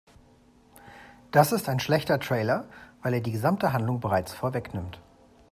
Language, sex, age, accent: German, male, 40-49, Deutschland Deutsch